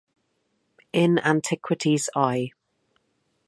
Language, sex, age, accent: English, female, 30-39, England English